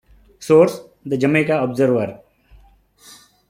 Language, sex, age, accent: English, male, 30-39, India and South Asia (India, Pakistan, Sri Lanka)